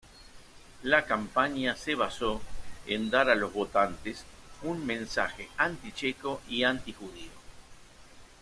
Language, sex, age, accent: Spanish, male, 60-69, Rioplatense: Argentina, Uruguay, este de Bolivia, Paraguay